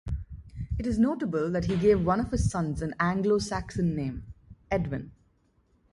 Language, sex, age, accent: English, female, 19-29, India and South Asia (India, Pakistan, Sri Lanka)